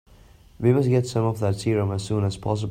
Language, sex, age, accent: English, male, 19-29, India and South Asia (India, Pakistan, Sri Lanka)